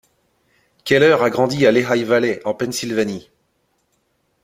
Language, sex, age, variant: French, male, 30-39, Français de métropole